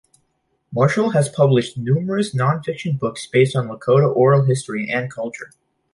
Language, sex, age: English, male, under 19